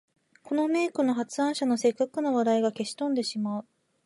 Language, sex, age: Japanese, female, 19-29